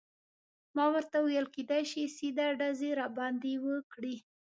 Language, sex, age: Pashto, female, 30-39